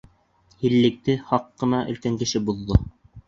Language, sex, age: Bashkir, male, 19-29